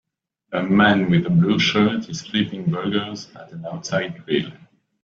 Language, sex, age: English, male, 19-29